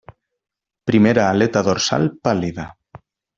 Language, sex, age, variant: Catalan, male, 30-39, Nord-Occidental